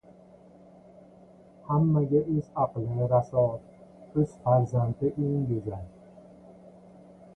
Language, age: Uzbek, 40-49